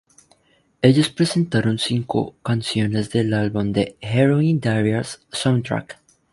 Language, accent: Spanish, Caribe: Cuba, Venezuela, Puerto Rico, República Dominicana, Panamá, Colombia caribeña, México caribeño, Costa del golfo de México